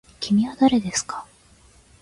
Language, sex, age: Japanese, female, 19-29